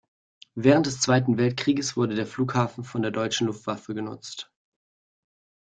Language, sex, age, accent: German, male, 19-29, Deutschland Deutsch